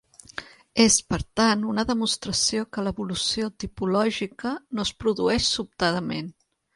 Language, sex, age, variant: Catalan, female, 40-49, Central